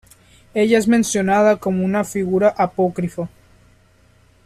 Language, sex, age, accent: Spanish, male, 19-29, México